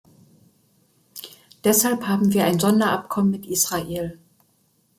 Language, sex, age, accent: German, female, 60-69, Deutschland Deutsch